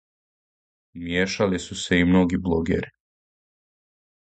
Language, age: Serbian, 19-29